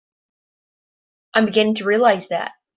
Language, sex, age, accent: English, female, under 19, United States English